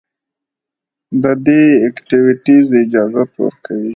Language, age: Pashto, 19-29